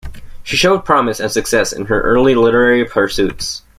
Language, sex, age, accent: English, male, under 19, United States English